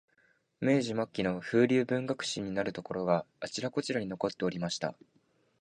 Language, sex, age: Japanese, male, 19-29